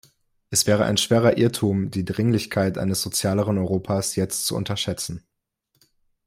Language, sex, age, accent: German, male, 19-29, Deutschland Deutsch